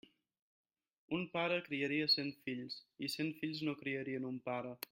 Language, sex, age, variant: Catalan, male, 19-29, Central